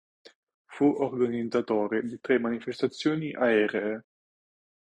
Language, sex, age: Italian, male, 19-29